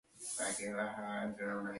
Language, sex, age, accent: Spanish, male, 19-29, España: Islas Canarias